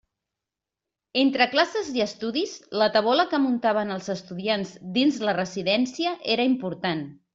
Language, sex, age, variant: Catalan, female, 50-59, Central